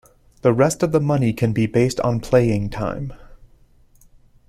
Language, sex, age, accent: English, male, 19-29, United States English